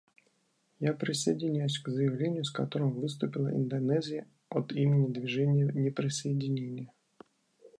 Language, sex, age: Russian, male, 40-49